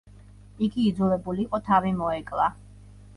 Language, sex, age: Georgian, female, 40-49